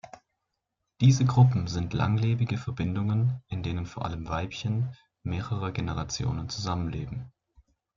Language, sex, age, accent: German, male, 19-29, Deutschland Deutsch